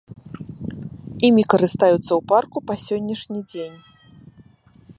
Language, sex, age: Belarusian, female, 30-39